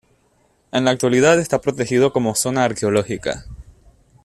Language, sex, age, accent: Spanish, male, 19-29, Caribe: Cuba, Venezuela, Puerto Rico, República Dominicana, Panamá, Colombia caribeña, México caribeño, Costa del golfo de México